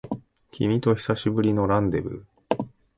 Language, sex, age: Japanese, male, 40-49